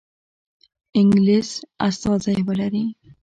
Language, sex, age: Pashto, female, under 19